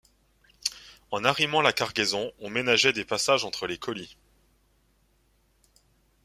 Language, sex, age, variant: French, male, 30-39, Français de métropole